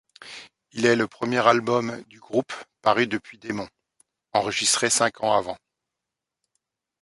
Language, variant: French, Français de métropole